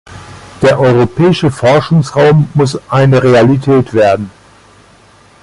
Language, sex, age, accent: German, male, 50-59, Deutschland Deutsch